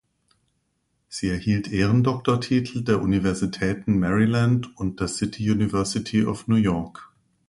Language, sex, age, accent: German, male, 40-49, Deutschland Deutsch